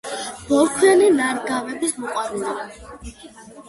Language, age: Georgian, under 19